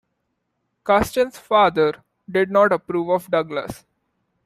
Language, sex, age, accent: English, male, 19-29, India and South Asia (India, Pakistan, Sri Lanka)